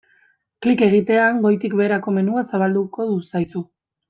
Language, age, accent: Basque, 19-29, Mendebalekoa (Araba, Bizkaia, Gipuzkoako mendebaleko herri batzuk)